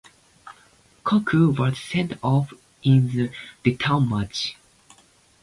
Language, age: English, 19-29